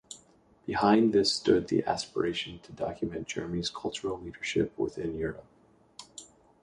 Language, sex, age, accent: English, male, 19-29, United States English